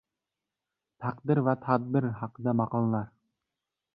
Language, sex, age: Uzbek, male, 19-29